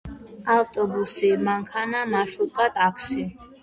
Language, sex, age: Georgian, female, under 19